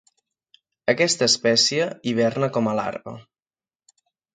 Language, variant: Catalan, Central